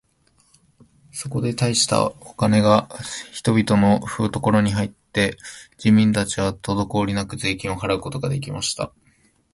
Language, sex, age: Japanese, male, 19-29